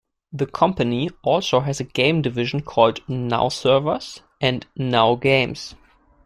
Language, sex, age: English, male, 19-29